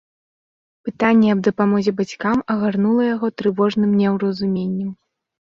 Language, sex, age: Belarusian, female, 19-29